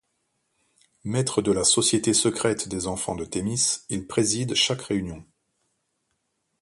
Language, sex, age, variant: French, male, 40-49, Français de métropole